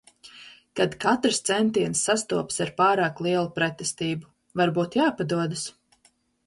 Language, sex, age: Latvian, female, 30-39